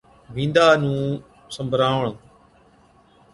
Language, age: Od, 50-59